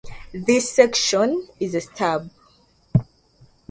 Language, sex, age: English, female, 19-29